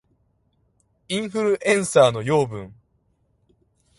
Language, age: Japanese, 19-29